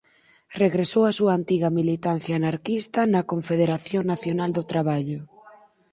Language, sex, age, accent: Galician, female, 19-29, Normativo (estándar)